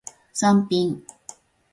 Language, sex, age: Japanese, female, 50-59